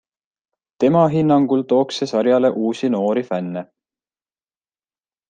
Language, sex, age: Estonian, male, 19-29